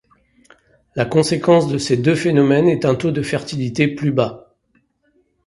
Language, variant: French, Français de métropole